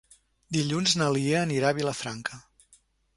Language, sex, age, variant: Catalan, male, 60-69, Central